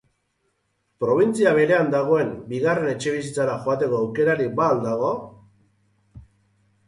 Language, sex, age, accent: Basque, male, 40-49, Mendebalekoa (Araba, Bizkaia, Gipuzkoako mendebaleko herri batzuk)